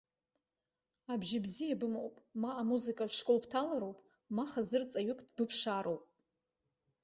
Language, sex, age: Abkhazian, female, 30-39